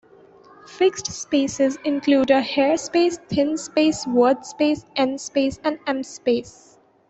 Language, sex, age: English, female, 19-29